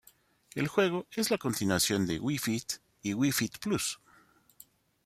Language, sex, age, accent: Spanish, male, 50-59, México